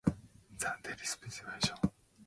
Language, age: English, 19-29